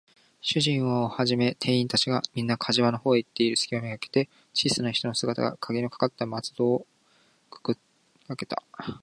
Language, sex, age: Japanese, male, 19-29